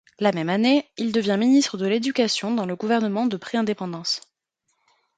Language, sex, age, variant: French, female, 19-29, Français de métropole